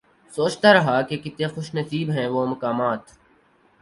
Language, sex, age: Urdu, male, 19-29